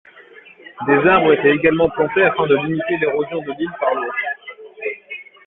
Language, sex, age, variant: French, male, 19-29, Français de métropole